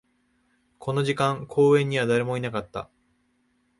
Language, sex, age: Japanese, male, 19-29